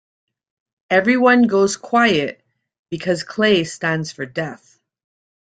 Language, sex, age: English, female, 30-39